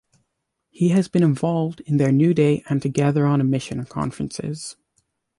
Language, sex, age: English, male, under 19